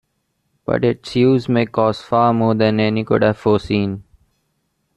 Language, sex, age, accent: English, male, 19-29, India and South Asia (India, Pakistan, Sri Lanka)